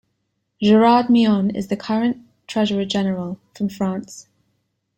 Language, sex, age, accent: English, female, 19-29, England English